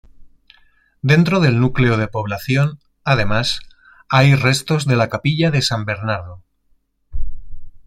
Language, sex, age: Spanish, male, 40-49